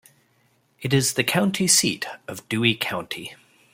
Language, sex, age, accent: English, male, 30-39, United States English